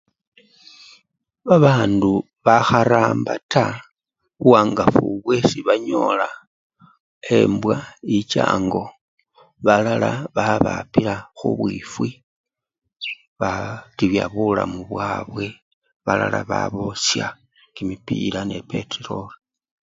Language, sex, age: Luyia, male, 40-49